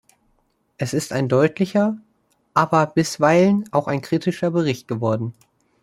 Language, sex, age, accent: German, male, under 19, Deutschland Deutsch